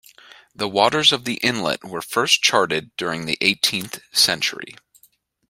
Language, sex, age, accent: English, male, 19-29, United States English